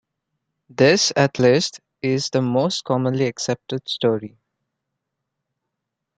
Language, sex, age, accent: English, male, 19-29, India and South Asia (India, Pakistan, Sri Lanka)